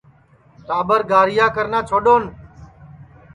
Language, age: Sansi, 50-59